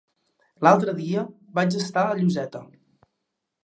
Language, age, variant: Catalan, under 19, Central